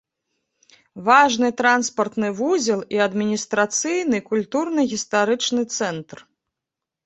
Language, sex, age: Belarusian, female, 30-39